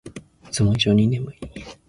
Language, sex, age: Japanese, male, 19-29